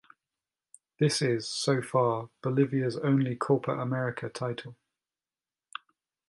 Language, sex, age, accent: English, male, 40-49, England English